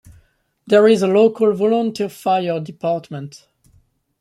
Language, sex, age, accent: English, male, 30-39, England English